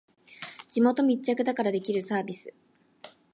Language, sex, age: Japanese, female, 19-29